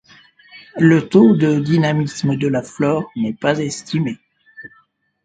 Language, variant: French, Français de métropole